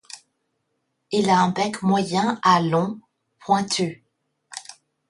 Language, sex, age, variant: French, female, 50-59, Français de métropole